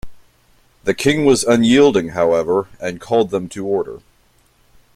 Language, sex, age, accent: English, male, 30-39, United States English